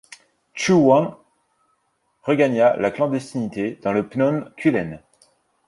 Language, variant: French, Français de métropole